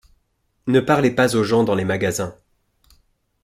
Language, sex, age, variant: French, male, 40-49, Français de métropole